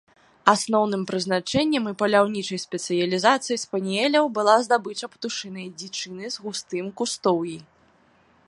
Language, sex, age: Belarusian, female, 30-39